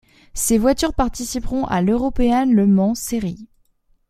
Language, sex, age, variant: French, female, 19-29, Français de métropole